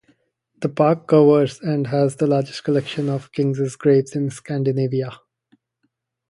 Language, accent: English, India and South Asia (India, Pakistan, Sri Lanka)